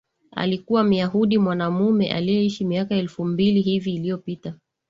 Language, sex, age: Swahili, female, 30-39